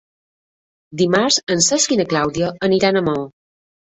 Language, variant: Catalan, Balear